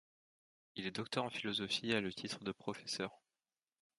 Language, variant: French, Français de métropole